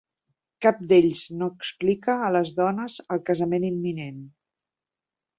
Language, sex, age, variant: Catalan, female, 40-49, Central